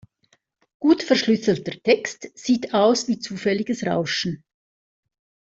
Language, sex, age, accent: German, female, 50-59, Schweizerdeutsch